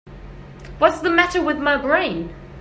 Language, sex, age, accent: English, female, 19-29, England English